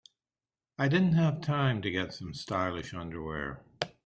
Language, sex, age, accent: English, male, 60-69, United States English